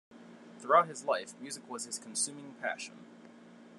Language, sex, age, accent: English, male, 19-29, United States English